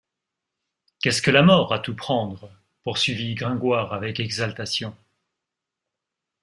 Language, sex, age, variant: French, male, 50-59, Français de métropole